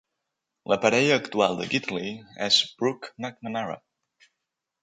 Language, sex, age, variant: Catalan, male, 19-29, Balear